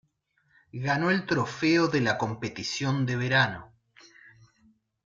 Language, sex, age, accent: Spanish, male, 30-39, Rioplatense: Argentina, Uruguay, este de Bolivia, Paraguay